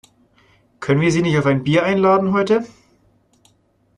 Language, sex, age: German, male, 19-29